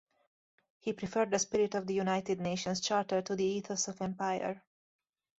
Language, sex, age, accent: English, female, 19-29, United States English